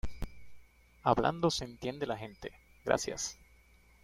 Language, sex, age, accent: Spanish, male, 30-39, Caribe: Cuba, Venezuela, Puerto Rico, República Dominicana, Panamá, Colombia caribeña, México caribeño, Costa del golfo de México